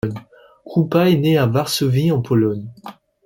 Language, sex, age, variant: French, male, 19-29, Français de métropole